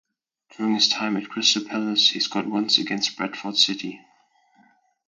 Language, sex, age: English, male, 19-29